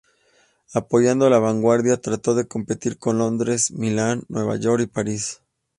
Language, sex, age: Spanish, male, 30-39